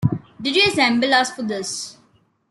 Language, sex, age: English, female, under 19